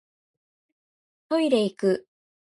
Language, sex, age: Japanese, female, 19-29